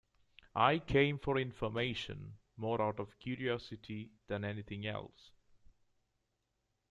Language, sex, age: English, male, 30-39